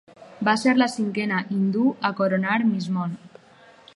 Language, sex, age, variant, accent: Catalan, female, under 19, Alacantí, valencià